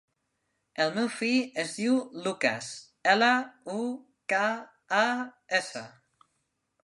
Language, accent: Catalan, aprenent (recent, des del castellà)